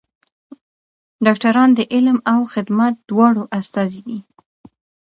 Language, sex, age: Pashto, female, 19-29